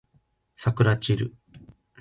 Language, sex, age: Japanese, male, under 19